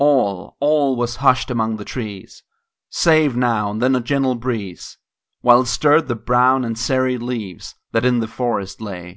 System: none